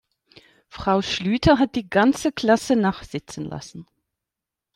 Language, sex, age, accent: German, male, 40-49, Deutschland Deutsch